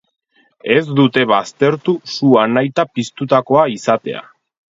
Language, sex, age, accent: Basque, male, 30-39, Erdialdekoa edo Nafarra (Gipuzkoa, Nafarroa)